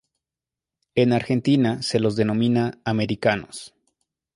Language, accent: Spanish, México